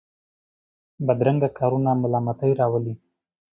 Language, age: Pashto, 19-29